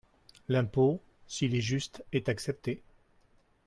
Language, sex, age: French, male, 60-69